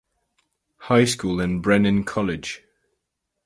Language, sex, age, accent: English, male, under 19, England English